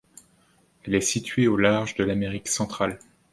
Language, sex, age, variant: French, male, 30-39, Français de métropole